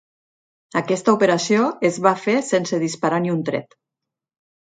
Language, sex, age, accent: Catalan, female, 40-49, Tortosí